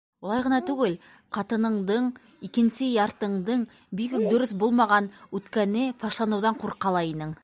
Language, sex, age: Bashkir, female, 30-39